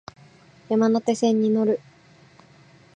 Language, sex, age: Japanese, female, 19-29